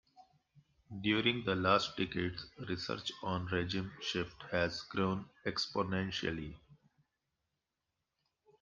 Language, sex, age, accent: English, male, 40-49, India and South Asia (India, Pakistan, Sri Lanka)